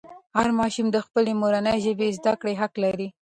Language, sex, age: Pashto, female, 19-29